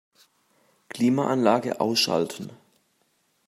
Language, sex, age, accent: German, male, 19-29, Deutschland Deutsch